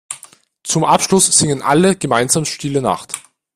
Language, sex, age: German, male, under 19